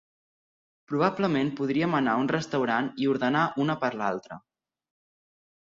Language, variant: Catalan, Central